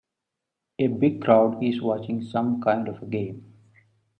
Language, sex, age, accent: English, male, 30-39, India and South Asia (India, Pakistan, Sri Lanka)